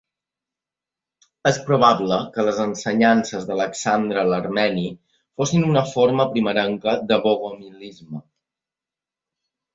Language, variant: Catalan, Balear